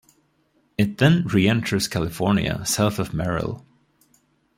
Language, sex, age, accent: English, male, 30-39, United States English